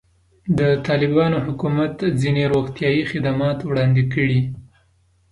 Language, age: Pashto, 19-29